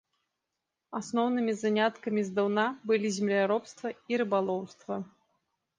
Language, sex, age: Belarusian, female, 19-29